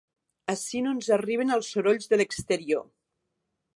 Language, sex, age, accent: Catalan, female, 60-69, occidental